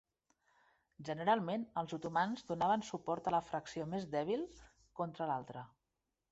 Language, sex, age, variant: Catalan, female, 40-49, Central